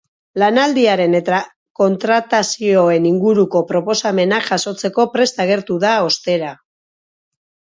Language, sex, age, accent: Basque, female, 40-49, Mendebalekoa (Araba, Bizkaia, Gipuzkoako mendebaleko herri batzuk)